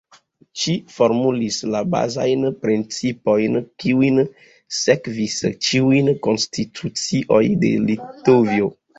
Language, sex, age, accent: Esperanto, male, 30-39, Internacia